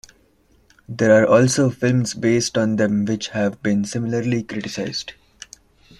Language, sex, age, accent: English, male, 19-29, India and South Asia (India, Pakistan, Sri Lanka)